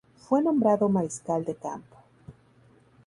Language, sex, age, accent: Spanish, female, 30-39, México